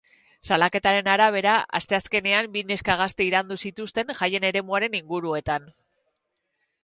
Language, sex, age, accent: Basque, female, 40-49, Erdialdekoa edo Nafarra (Gipuzkoa, Nafarroa)